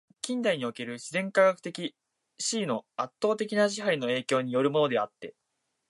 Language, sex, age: Japanese, male, 19-29